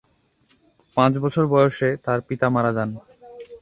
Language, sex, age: Bengali, male, 19-29